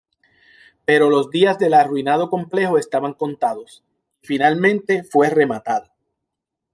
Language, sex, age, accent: Spanish, male, 40-49, Caribe: Cuba, Venezuela, Puerto Rico, República Dominicana, Panamá, Colombia caribeña, México caribeño, Costa del golfo de México